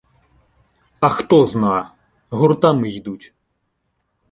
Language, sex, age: Ukrainian, male, 19-29